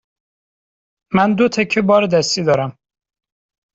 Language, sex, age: Persian, male, 19-29